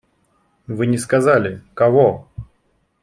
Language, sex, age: Russian, male, 30-39